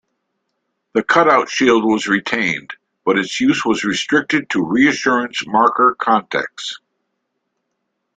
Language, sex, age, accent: English, male, 60-69, United States English